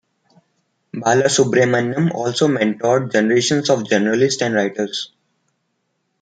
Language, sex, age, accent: English, male, 19-29, India and South Asia (India, Pakistan, Sri Lanka)